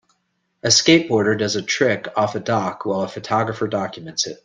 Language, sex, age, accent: English, male, 40-49, United States English